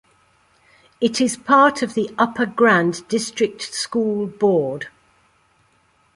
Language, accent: English, England English